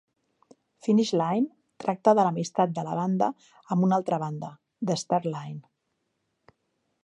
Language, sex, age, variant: Catalan, female, 50-59, Central